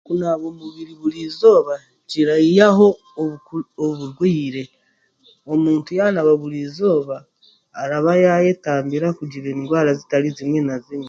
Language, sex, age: Chiga, female, 40-49